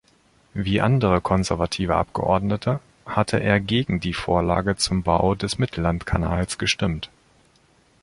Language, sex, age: German, male, 30-39